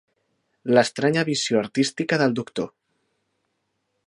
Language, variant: Catalan, Central